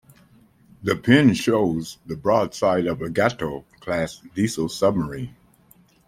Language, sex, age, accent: English, male, 60-69, United States English